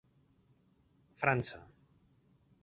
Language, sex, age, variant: Catalan, male, 30-39, Nord-Occidental